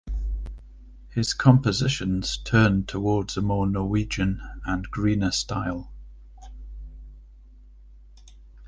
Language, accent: English, England English